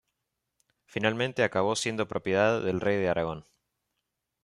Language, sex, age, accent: Spanish, male, 30-39, Rioplatense: Argentina, Uruguay, este de Bolivia, Paraguay